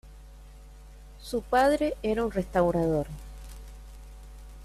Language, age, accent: Spanish, 30-39, Rioplatense: Argentina, Uruguay, este de Bolivia, Paraguay